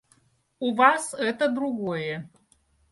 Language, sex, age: Russian, female, 40-49